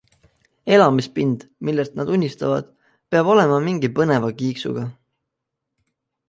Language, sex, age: Estonian, male, 19-29